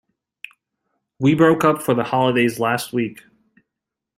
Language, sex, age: English, male, 30-39